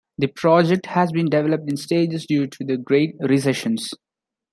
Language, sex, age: English, male, 19-29